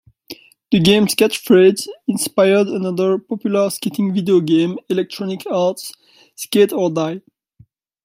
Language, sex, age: English, male, 19-29